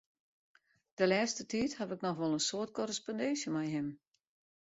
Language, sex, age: Western Frisian, female, 60-69